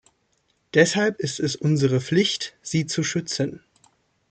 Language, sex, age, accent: German, male, 19-29, Deutschland Deutsch